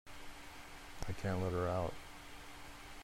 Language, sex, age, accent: English, male, 40-49, United States English